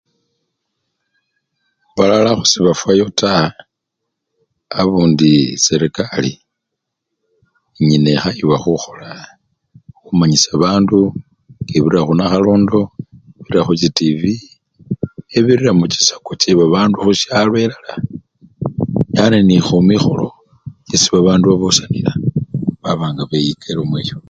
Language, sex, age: Luyia, male, 60-69